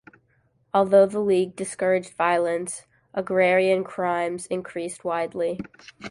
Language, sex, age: English, female, 19-29